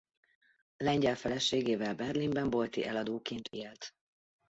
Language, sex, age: Hungarian, female, 40-49